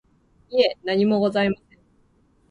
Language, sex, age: Japanese, female, 19-29